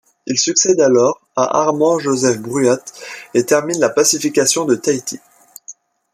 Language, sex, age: French, male, under 19